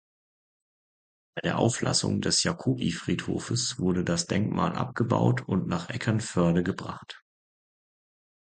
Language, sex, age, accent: German, male, 30-39, Deutschland Deutsch